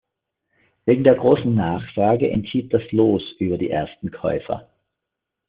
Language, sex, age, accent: German, male, 50-59, Österreichisches Deutsch